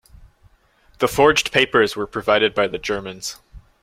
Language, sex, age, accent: English, male, 19-29, United States English